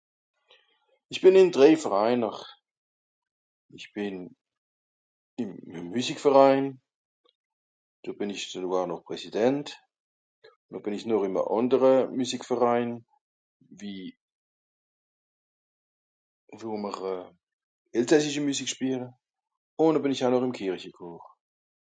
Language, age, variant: Swiss German, 40-49, Nordniederàlemmànisch (Rishoffe, Zàwere, Bùsswìller, Hawenau, Brüemt, Stroossbùri, Molse, Dàmbàch, Schlettstàtt, Pfàlzbùri usw.)